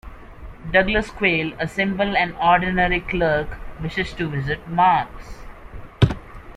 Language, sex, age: English, male, 19-29